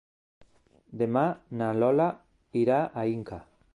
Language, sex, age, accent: Catalan, male, 40-49, valencià